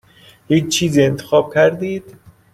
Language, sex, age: Persian, male, 30-39